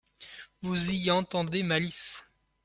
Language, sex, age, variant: French, male, 19-29, Français de métropole